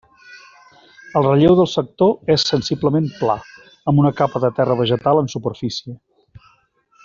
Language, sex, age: Catalan, male, 40-49